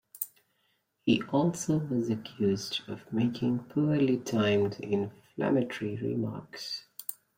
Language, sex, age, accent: English, male, 19-29, India and South Asia (India, Pakistan, Sri Lanka)